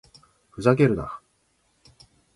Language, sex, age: Japanese, male, 50-59